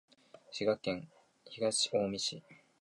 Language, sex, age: Japanese, male, 19-29